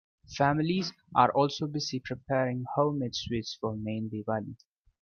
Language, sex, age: English, male, 19-29